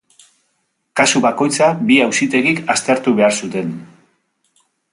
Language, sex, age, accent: Basque, male, 50-59, Mendebalekoa (Araba, Bizkaia, Gipuzkoako mendebaleko herri batzuk)